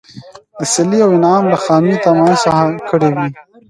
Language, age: Pashto, 19-29